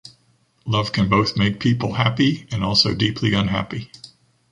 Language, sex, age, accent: English, male, 50-59, United States English